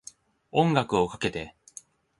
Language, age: Japanese, 19-29